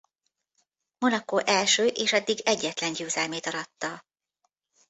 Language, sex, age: Hungarian, female, 50-59